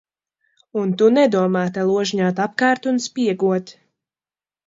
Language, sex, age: Latvian, female, under 19